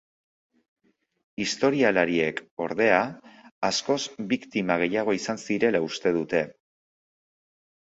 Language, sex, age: Basque, male, 19-29